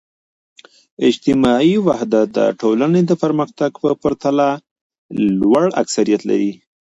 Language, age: Pashto, 19-29